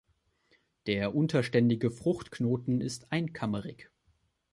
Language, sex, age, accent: German, male, 19-29, Deutschland Deutsch